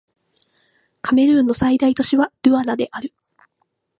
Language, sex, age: Japanese, female, 19-29